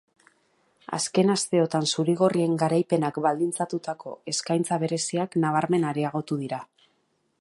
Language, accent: Basque, Mendebalekoa (Araba, Bizkaia, Gipuzkoako mendebaleko herri batzuk)